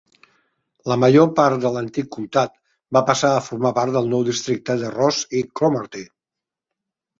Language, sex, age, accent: Catalan, male, 50-59, Empordanès